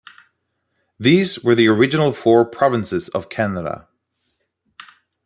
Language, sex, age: English, male, 30-39